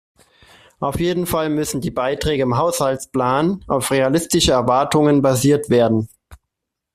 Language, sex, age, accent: German, male, 30-39, Deutschland Deutsch